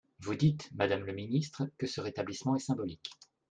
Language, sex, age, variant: French, male, 40-49, Français de métropole